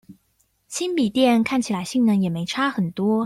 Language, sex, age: Chinese, female, 19-29